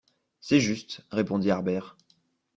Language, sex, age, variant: French, male, 19-29, Français de métropole